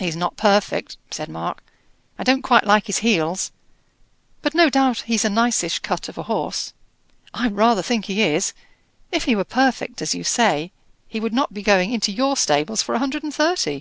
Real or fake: real